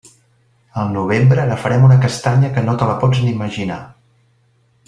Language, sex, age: Catalan, male, 50-59